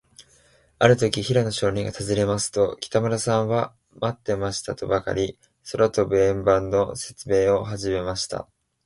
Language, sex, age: Japanese, male, 19-29